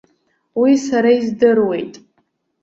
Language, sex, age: Abkhazian, female, under 19